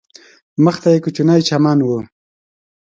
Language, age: Pashto, 30-39